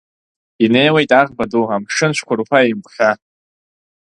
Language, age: Abkhazian, under 19